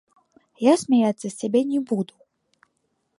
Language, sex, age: Belarusian, female, under 19